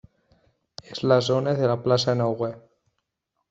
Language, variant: Catalan, Nord-Occidental